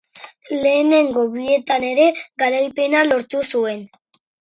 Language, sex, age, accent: Basque, female, under 19, Erdialdekoa edo Nafarra (Gipuzkoa, Nafarroa)